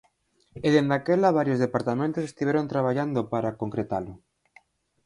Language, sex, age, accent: Galician, male, 19-29, Central (gheada); Normativo (estándar)